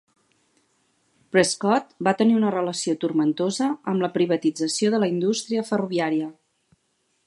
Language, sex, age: Catalan, female, 40-49